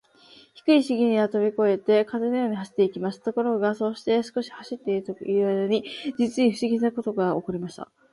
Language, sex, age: Japanese, female, 19-29